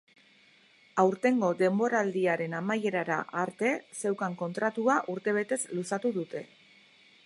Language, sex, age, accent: Basque, female, 50-59, Erdialdekoa edo Nafarra (Gipuzkoa, Nafarroa)